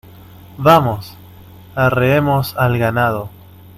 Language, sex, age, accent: Spanish, male, 19-29, Rioplatense: Argentina, Uruguay, este de Bolivia, Paraguay